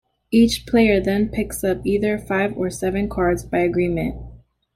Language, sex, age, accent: English, female, 19-29, United States English